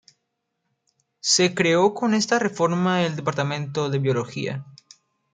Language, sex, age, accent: Spanish, male, under 19, México